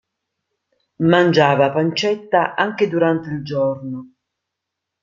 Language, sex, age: Italian, female, 50-59